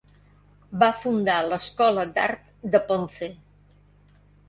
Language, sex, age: Catalan, female, 70-79